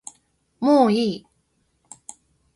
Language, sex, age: Japanese, female, 19-29